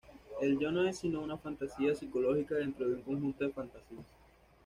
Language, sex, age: Spanish, male, 19-29